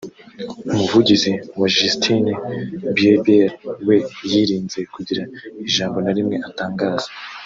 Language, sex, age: Kinyarwanda, male, 19-29